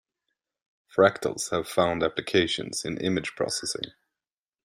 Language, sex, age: English, male, 19-29